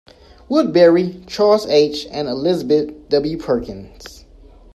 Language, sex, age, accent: English, male, 19-29, United States English